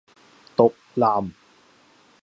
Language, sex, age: Cantonese, male, 30-39